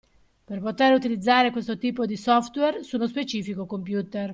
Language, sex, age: Italian, female, 50-59